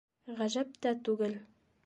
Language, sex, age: Bashkir, female, 30-39